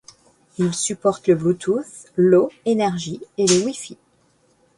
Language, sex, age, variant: French, female, 50-59, Français de métropole